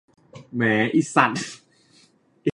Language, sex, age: Thai, male, 19-29